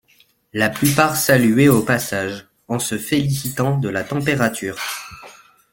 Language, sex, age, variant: French, male, 30-39, Français de métropole